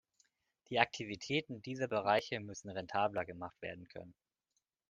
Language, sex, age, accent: German, male, 19-29, Deutschland Deutsch